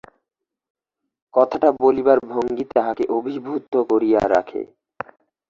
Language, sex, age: Bengali, male, 40-49